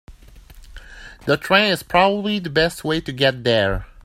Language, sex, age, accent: English, male, 19-29, Canadian English